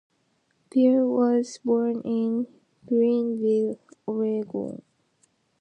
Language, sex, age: English, female, 19-29